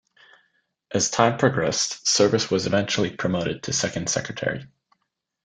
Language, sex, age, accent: English, male, 19-29, United States English